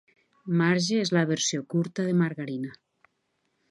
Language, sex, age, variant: Catalan, female, 40-49, Nord-Occidental